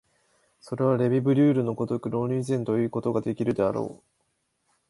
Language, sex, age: Japanese, male, 19-29